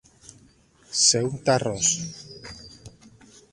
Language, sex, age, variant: Catalan, male, 40-49, Central